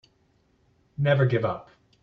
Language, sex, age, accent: English, male, 40-49, United States English